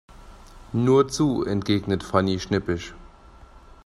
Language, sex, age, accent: German, male, 30-39, Deutschland Deutsch